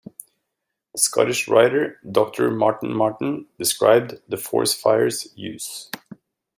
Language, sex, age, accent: English, male, 40-49, United States English